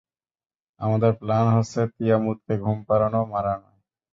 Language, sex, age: Bengali, male, 19-29